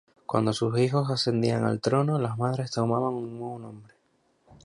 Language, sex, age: Spanish, male, 19-29